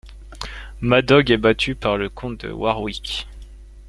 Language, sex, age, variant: French, male, 19-29, Français de métropole